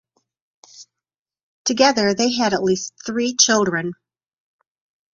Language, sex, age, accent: English, female, 60-69, United States English